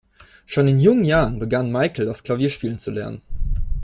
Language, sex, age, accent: German, male, 19-29, Deutschland Deutsch